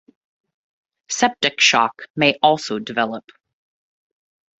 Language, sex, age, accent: English, female, 30-39, United States English